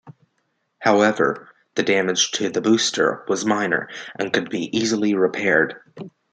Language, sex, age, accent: English, male, under 19, United States English